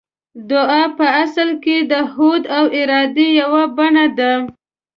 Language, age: Pashto, 19-29